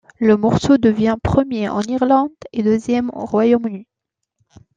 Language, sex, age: French, female, 30-39